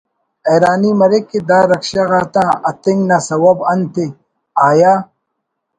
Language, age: Brahui, 30-39